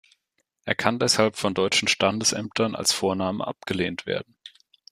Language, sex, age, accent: German, male, 19-29, Deutschland Deutsch